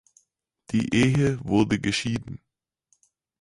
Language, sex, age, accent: German, male, under 19, Deutschland Deutsch